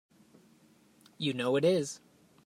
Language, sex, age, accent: English, male, 30-39, Canadian English